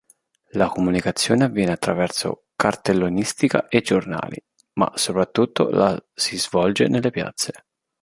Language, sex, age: Italian, male, 19-29